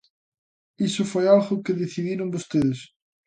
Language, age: Galician, 19-29